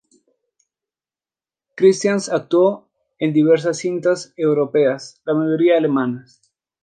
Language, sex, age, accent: Spanish, male, 19-29, Andino-Pacífico: Colombia, Perú, Ecuador, oeste de Bolivia y Venezuela andina